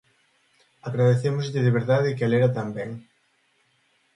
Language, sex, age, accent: Galician, male, 19-29, Central (sen gheada)